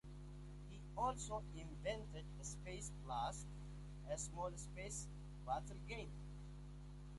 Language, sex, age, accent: English, male, 19-29, United States English